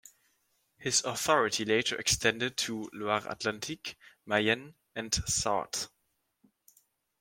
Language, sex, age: English, male, 19-29